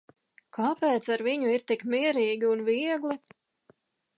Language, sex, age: Latvian, female, 40-49